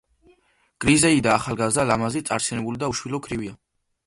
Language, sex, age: Georgian, male, 19-29